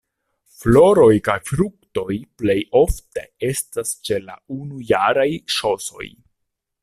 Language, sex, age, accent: Esperanto, male, 30-39, Internacia